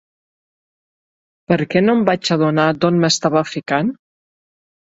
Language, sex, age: Catalan, female, 50-59